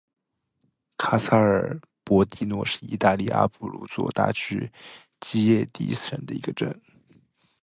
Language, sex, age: Chinese, male, 19-29